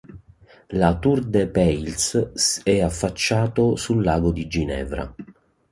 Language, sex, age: Italian, male, 40-49